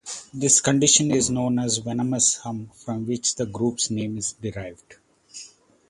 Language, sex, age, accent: English, male, 30-39, India and South Asia (India, Pakistan, Sri Lanka)